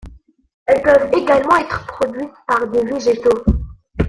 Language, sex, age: French, female, 19-29